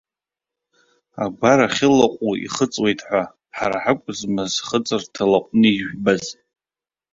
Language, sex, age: Abkhazian, male, 30-39